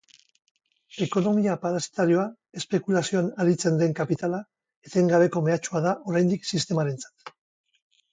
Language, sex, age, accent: Basque, male, 50-59, Mendebalekoa (Araba, Bizkaia, Gipuzkoako mendebaleko herri batzuk)